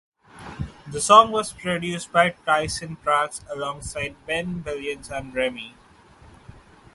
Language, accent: English, India and South Asia (India, Pakistan, Sri Lanka)